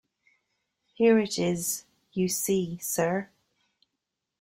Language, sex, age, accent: English, female, 50-59, Irish English